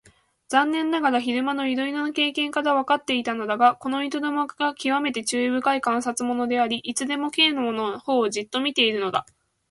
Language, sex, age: Japanese, female, 19-29